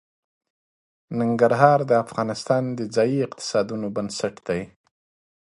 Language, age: Pashto, 30-39